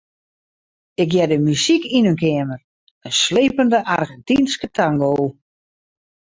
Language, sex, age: Western Frisian, female, 50-59